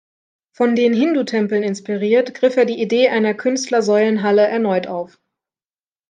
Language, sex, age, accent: German, female, 19-29, Deutschland Deutsch